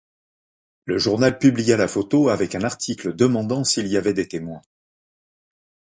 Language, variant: French, Français de métropole